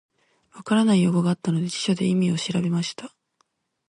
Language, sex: Japanese, female